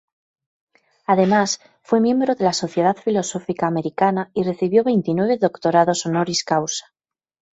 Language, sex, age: Spanish, female, 30-39